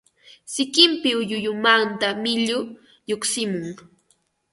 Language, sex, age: Ambo-Pasco Quechua, female, 30-39